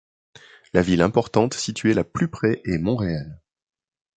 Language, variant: French, Français de métropole